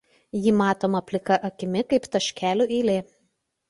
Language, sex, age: Lithuanian, female, 30-39